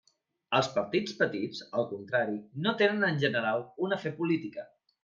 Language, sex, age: Catalan, male, 30-39